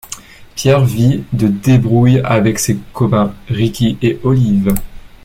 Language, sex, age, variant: French, male, 19-29, Français des départements et régions d'outre-mer